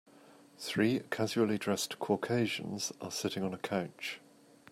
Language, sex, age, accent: English, male, 50-59, England English